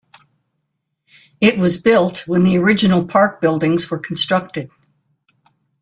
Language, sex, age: English, female, 80-89